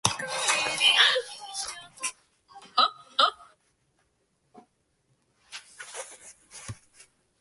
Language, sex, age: Japanese, male, 19-29